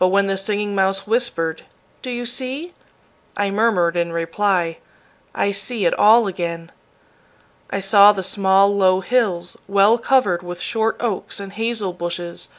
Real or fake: real